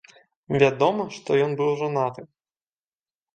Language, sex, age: Belarusian, male, 19-29